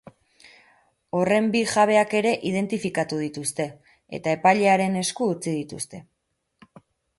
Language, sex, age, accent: Basque, female, 30-39, Erdialdekoa edo Nafarra (Gipuzkoa, Nafarroa)